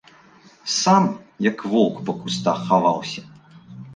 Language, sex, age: Belarusian, male, 19-29